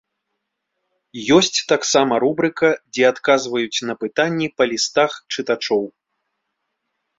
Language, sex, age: Belarusian, male, 40-49